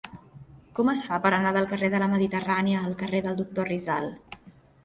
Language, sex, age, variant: Catalan, female, 19-29, Central